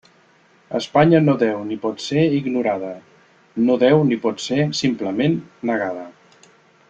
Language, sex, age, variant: Catalan, male, 50-59, Central